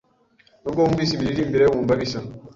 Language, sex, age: Kinyarwanda, male, 19-29